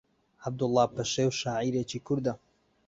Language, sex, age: Central Kurdish, male, 19-29